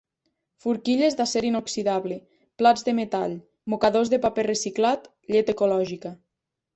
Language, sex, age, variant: Catalan, female, 19-29, Nord-Occidental